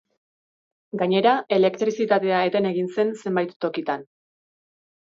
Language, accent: Basque, Erdialdekoa edo Nafarra (Gipuzkoa, Nafarroa)